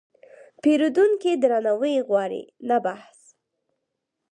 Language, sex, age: Pashto, female, under 19